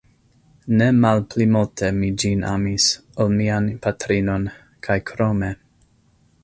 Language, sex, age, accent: Esperanto, male, 30-39, Internacia